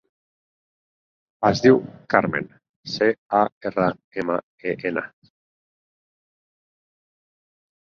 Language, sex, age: Catalan, male, 40-49